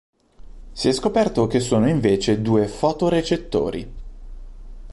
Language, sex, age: Italian, male, 30-39